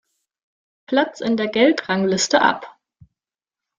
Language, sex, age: German, female, 19-29